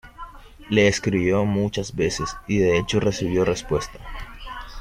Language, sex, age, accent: Spanish, male, 19-29, México